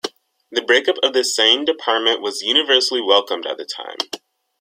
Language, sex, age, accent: English, male, under 19, United States English